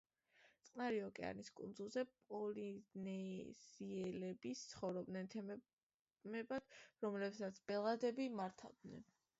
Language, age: Georgian, under 19